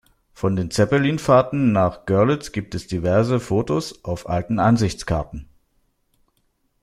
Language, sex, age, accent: German, male, 30-39, Deutschland Deutsch